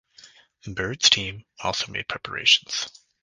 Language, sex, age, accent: English, male, 19-29, United States English